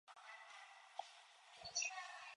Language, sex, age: English, female, 19-29